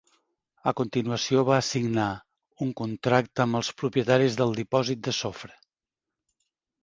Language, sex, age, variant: Catalan, male, 50-59, Central